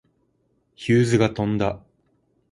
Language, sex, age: Japanese, male, 19-29